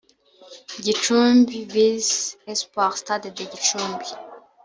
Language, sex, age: Kinyarwanda, female, 19-29